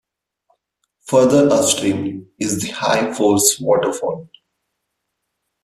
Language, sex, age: English, male, 19-29